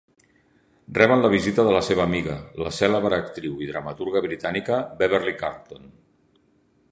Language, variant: Catalan, Central